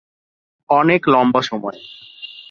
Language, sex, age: Bengali, male, 19-29